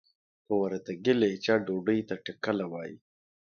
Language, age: Pashto, 19-29